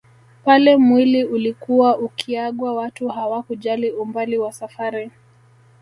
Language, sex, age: Swahili, male, 30-39